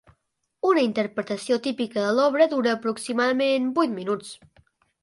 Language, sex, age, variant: Catalan, male, under 19, Central